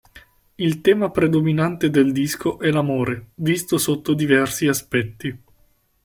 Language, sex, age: Italian, male, 19-29